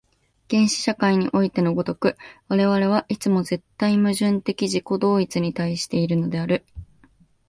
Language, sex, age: Japanese, female, 19-29